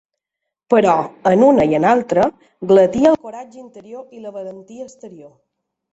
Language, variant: Catalan, Balear